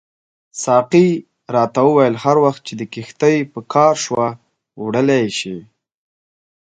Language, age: Pashto, 19-29